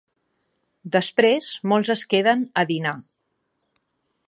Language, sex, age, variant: Catalan, female, 60-69, Central